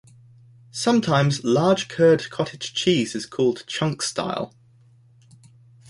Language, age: English, 19-29